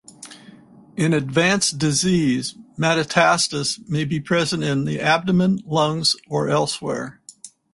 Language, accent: English, United States English